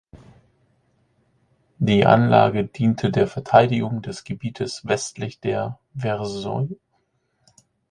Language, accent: German, Deutschland Deutsch